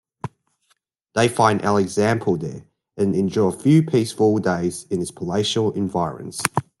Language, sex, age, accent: English, male, 19-29, Australian English